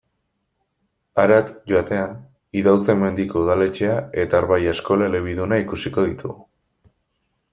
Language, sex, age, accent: Basque, male, 19-29, Erdialdekoa edo Nafarra (Gipuzkoa, Nafarroa)